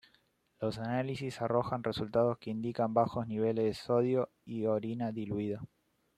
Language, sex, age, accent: Spanish, male, 19-29, Rioplatense: Argentina, Uruguay, este de Bolivia, Paraguay